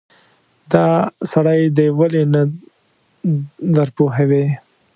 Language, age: Pashto, 30-39